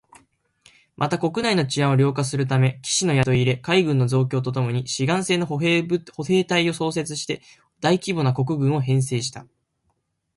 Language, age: Japanese, 19-29